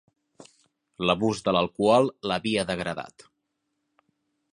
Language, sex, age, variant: Catalan, male, 30-39, Central